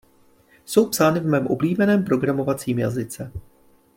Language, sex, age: Czech, male, 30-39